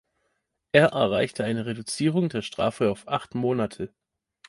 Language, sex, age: German, male, 30-39